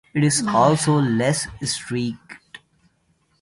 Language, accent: English, India and South Asia (India, Pakistan, Sri Lanka)